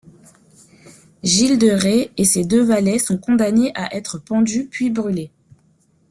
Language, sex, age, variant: French, female, 30-39, Français de métropole